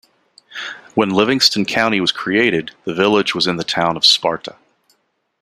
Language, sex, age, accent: English, male, 40-49, United States English